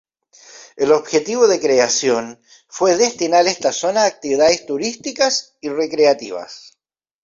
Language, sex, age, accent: Spanish, male, 50-59, Chileno: Chile, Cuyo